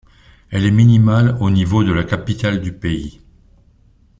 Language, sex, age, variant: French, male, 60-69, Français de métropole